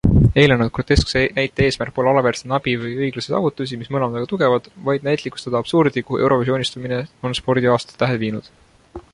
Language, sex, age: Estonian, male, 19-29